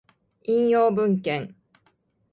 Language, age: Japanese, 40-49